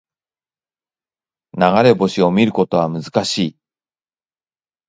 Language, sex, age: Japanese, male, 50-59